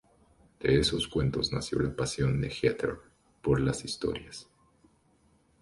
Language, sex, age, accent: Spanish, male, 19-29, Andino-Pacífico: Colombia, Perú, Ecuador, oeste de Bolivia y Venezuela andina